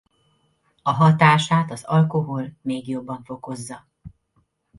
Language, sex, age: Hungarian, female, 40-49